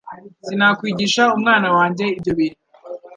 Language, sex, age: Kinyarwanda, male, 19-29